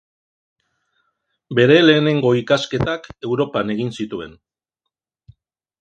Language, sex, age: Basque, male, 50-59